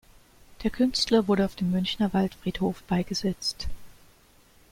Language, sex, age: German, female, 40-49